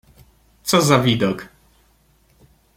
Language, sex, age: Polish, male, 19-29